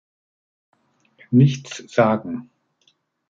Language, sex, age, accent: German, male, 40-49, Deutschland Deutsch